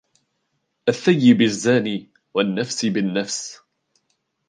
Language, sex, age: Arabic, male, 19-29